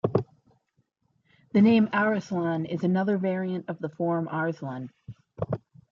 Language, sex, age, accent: English, female, 30-39, United States English